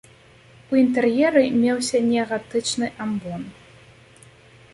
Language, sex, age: Belarusian, female, 30-39